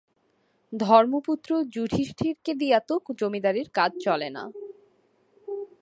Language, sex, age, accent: Bengali, female, 19-29, প্রমিত